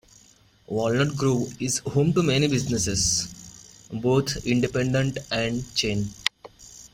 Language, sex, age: English, male, 19-29